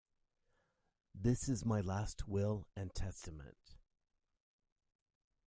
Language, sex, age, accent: English, male, 40-49, United States English